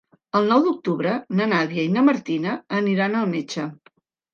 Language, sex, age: Catalan, female, 50-59